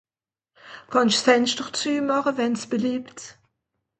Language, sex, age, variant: Swiss German, female, 60-69, Nordniederàlemmànisch (Rishoffe, Zàwere, Bùsswìller, Hawenau, Brüemt, Stroossbùri, Molse, Dàmbàch, Schlettstàtt, Pfàlzbùri usw.)